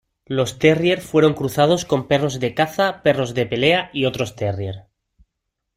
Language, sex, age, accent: Spanish, male, 30-39, España: Sur peninsular (Andalucia, Extremadura, Murcia)